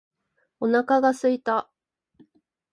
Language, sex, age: Japanese, female, 19-29